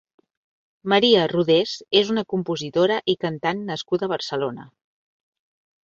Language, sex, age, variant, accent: Catalan, female, 40-49, Central, central